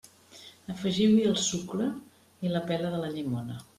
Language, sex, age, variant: Catalan, female, 50-59, Central